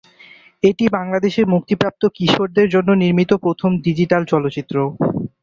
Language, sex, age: Bengali, male, 19-29